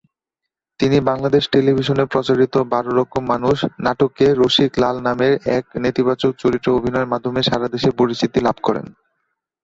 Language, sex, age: Bengali, male, 19-29